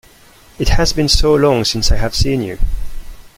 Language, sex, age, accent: English, male, 30-39, England English